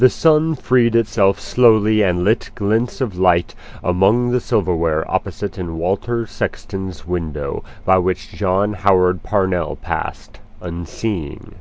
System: none